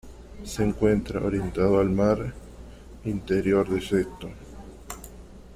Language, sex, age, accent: Spanish, male, 30-39, Caribe: Cuba, Venezuela, Puerto Rico, República Dominicana, Panamá, Colombia caribeña, México caribeño, Costa del golfo de México